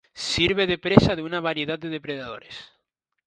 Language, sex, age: Spanish, male, 19-29